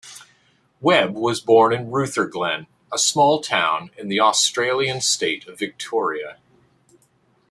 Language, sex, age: English, male, 50-59